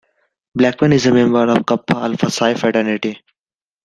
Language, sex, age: English, male, 19-29